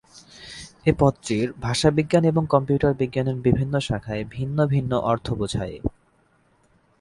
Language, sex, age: Bengali, male, 19-29